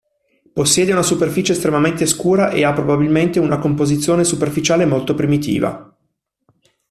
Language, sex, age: Italian, male, 40-49